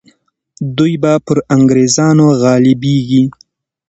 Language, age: Pashto, 19-29